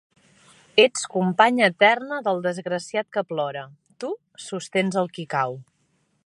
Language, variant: Catalan, Central